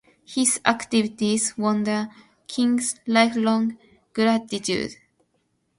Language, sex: English, female